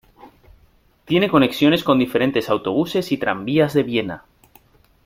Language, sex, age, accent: Spanish, male, 30-39, España: Norte peninsular (Asturias, Castilla y León, Cantabria, País Vasco, Navarra, Aragón, La Rioja, Guadalajara, Cuenca)